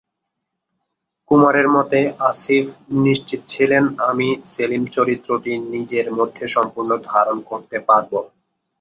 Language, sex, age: Bengali, male, 19-29